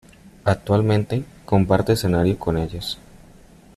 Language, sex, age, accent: Spanish, male, under 19, Andino-Pacífico: Colombia, Perú, Ecuador, oeste de Bolivia y Venezuela andina